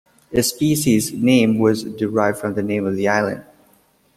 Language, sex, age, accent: English, male, 19-29, United States English